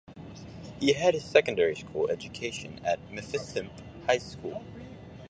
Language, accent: English, United States English